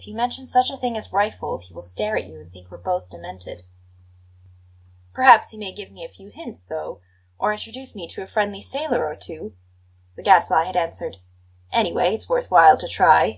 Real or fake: real